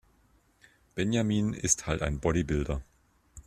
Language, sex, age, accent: German, male, 40-49, Deutschland Deutsch